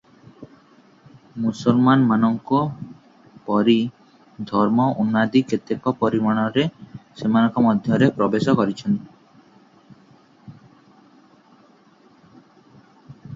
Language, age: Odia, 19-29